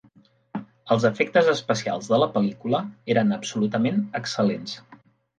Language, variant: Catalan, Central